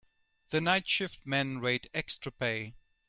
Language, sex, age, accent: English, male, 40-49, England English